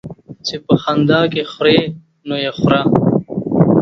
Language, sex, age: Pashto, male, 19-29